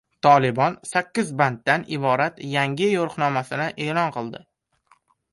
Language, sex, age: Uzbek, male, under 19